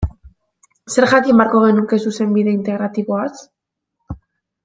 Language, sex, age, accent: Basque, female, 19-29, Mendebalekoa (Araba, Bizkaia, Gipuzkoako mendebaleko herri batzuk)